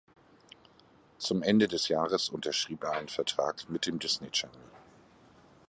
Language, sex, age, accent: German, male, 50-59, Deutschland Deutsch